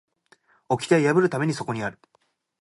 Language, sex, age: Japanese, male, 19-29